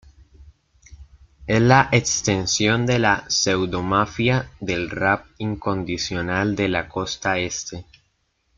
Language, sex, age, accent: Spanish, male, 19-29, Andino-Pacífico: Colombia, Perú, Ecuador, oeste de Bolivia y Venezuela andina